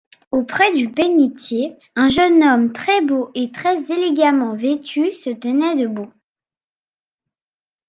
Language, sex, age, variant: French, female, under 19, Français de métropole